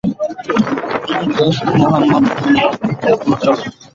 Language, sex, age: Bengali, male, 19-29